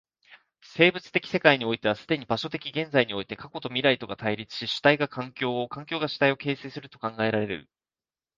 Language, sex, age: Japanese, male, 19-29